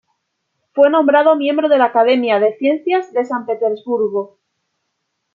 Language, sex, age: Spanish, female, 30-39